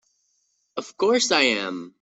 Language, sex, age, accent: English, male, under 19, India and South Asia (India, Pakistan, Sri Lanka)